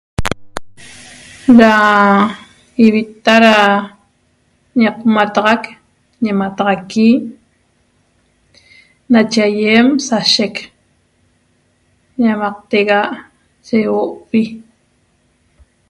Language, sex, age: Toba, female, 40-49